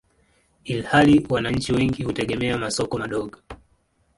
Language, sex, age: Swahili, male, 19-29